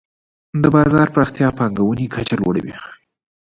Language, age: Pashto, 19-29